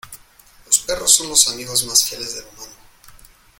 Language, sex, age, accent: Spanish, male, 19-29, México